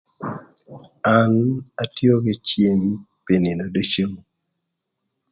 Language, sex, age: Thur, male, 60-69